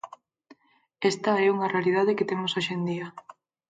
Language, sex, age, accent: Galician, female, 19-29, Normativo (estándar)